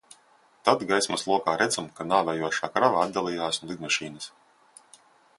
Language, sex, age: Latvian, male, 30-39